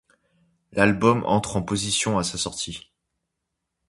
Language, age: French, 19-29